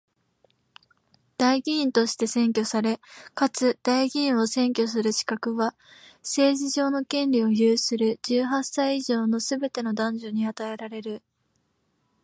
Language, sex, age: Japanese, female, 19-29